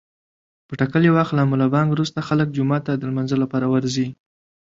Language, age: Pashto, 19-29